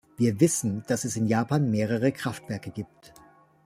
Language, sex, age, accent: German, male, 40-49, Deutschland Deutsch